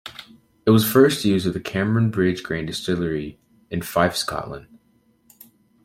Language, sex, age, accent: English, male, under 19, United States English